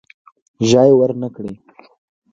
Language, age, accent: Pashto, 19-29, معیاري پښتو